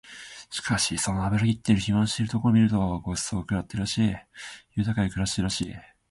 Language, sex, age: Japanese, male, 19-29